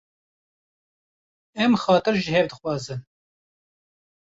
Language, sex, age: Kurdish, male, 50-59